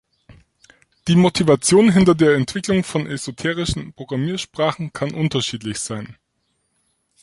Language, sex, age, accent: German, male, 40-49, Deutschland Deutsch